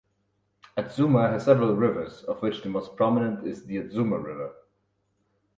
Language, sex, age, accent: English, male, 19-29, German